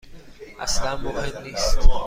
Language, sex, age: Persian, male, 30-39